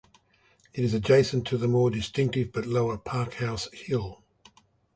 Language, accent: English, Australian English